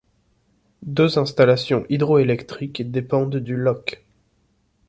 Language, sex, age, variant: French, male, 30-39, Français de métropole